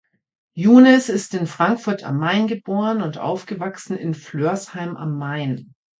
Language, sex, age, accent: German, female, 50-59, Deutschland Deutsch